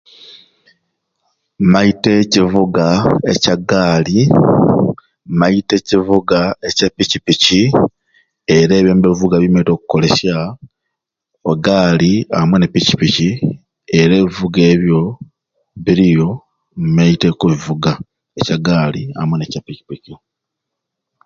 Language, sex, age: Ruuli, male, 30-39